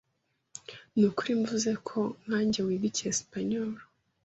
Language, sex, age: Kinyarwanda, female, 19-29